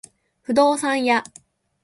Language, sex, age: Japanese, female, 19-29